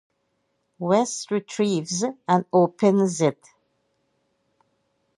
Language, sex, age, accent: English, female, 50-59, England English